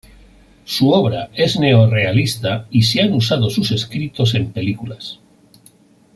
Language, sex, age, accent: Spanish, male, 50-59, España: Norte peninsular (Asturias, Castilla y León, Cantabria, País Vasco, Navarra, Aragón, La Rioja, Guadalajara, Cuenca)